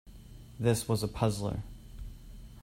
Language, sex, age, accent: English, male, 30-39, Canadian English